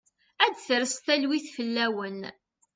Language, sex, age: Kabyle, female, 40-49